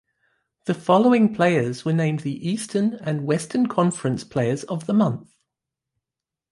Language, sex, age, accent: English, female, 50-59, England English